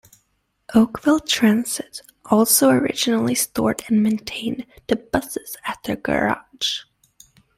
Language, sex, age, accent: English, female, 19-29, England English